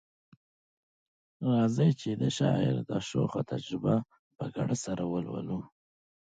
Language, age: Pashto, 30-39